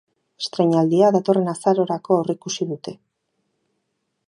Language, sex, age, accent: Basque, female, 40-49, Erdialdekoa edo Nafarra (Gipuzkoa, Nafarroa)